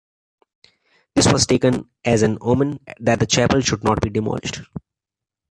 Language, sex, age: English, male, 30-39